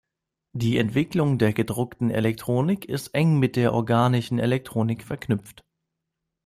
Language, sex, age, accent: German, male, 19-29, Deutschland Deutsch